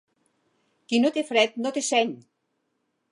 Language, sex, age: Catalan, female, 60-69